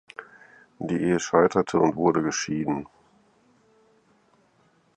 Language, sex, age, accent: German, male, 50-59, Deutschland Deutsch